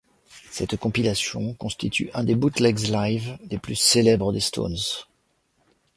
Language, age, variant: French, 60-69, Français de métropole